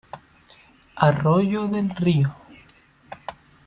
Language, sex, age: Spanish, male, 19-29